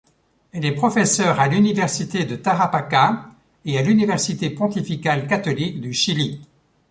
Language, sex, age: French, male, 70-79